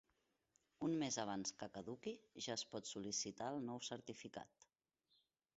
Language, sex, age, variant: Catalan, female, 40-49, Central